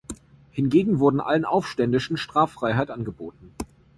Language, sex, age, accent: German, male, 19-29, Deutschland Deutsch